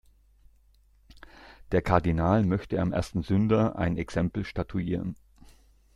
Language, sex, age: German, male, 60-69